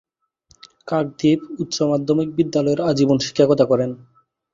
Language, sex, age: Bengali, male, 19-29